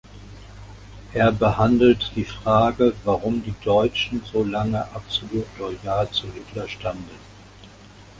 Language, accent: German, Deutschland Deutsch